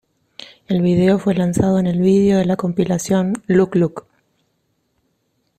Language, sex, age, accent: Spanish, female, 40-49, Rioplatense: Argentina, Uruguay, este de Bolivia, Paraguay